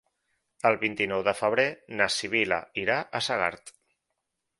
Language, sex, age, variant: Catalan, male, 30-39, Central